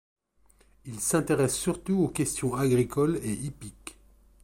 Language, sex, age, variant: French, male, 50-59, Français de métropole